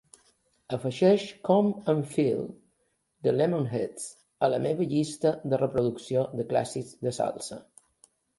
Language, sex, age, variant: Catalan, male, 50-59, Balear